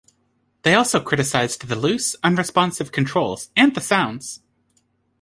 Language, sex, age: English, female, 30-39